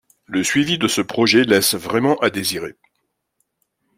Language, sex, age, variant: French, male, 40-49, Français de métropole